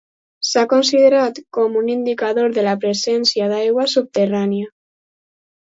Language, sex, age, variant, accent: Catalan, female, under 19, Alacantí, valencià